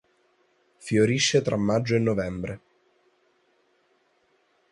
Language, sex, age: Italian, male, under 19